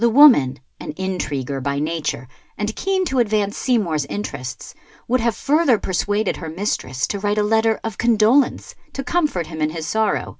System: none